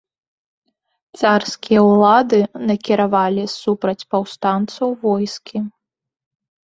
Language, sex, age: Belarusian, female, 30-39